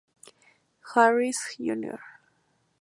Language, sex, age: Spanish, female, 19-29